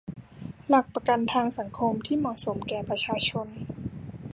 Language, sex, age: Thai, female, 19-29